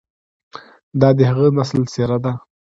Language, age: Pashto, 19-29